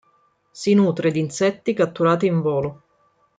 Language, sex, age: Italian, female, 30-39